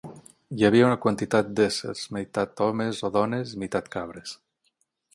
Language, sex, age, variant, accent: Catalan, male, 40-49, Tortosí, nord-occidental